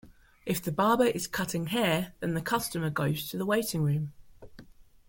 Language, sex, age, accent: English, female, 40-49, Australian English